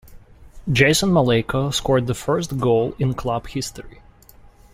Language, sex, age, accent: English, male, 19-29, United States English